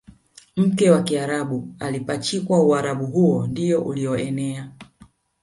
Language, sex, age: Swahili, female, 40-49